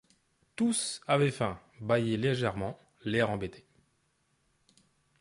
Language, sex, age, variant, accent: French, male, 19-29, Français des départements et régions d'outre-mer, Français de La Réunion